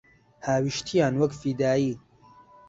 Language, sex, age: Central Kurdish, male, 19-29